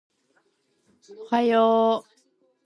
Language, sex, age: English, female, under 19